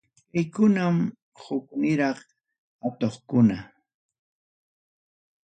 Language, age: Ayacucho Quechua, 60-69